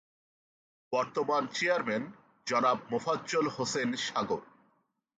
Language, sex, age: Bengali, male, 40-49